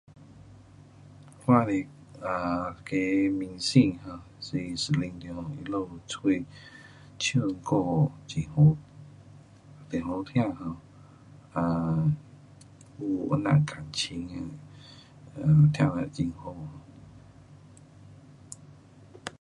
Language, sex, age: Pu-Xian Chinese, male, 40-49